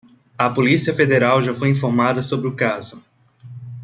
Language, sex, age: Portuguese, male, 30-39